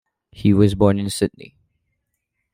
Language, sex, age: English, male, under 19